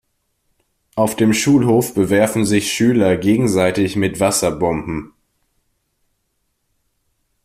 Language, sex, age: German, male, under 19